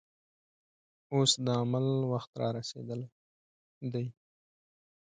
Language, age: Pashto, 19-29